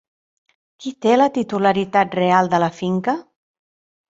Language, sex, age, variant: Catalan, female, 50-59, Central